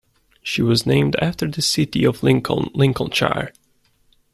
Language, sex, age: English, male, 19-29